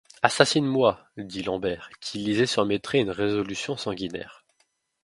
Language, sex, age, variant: French, male, 19-29, Français de métropole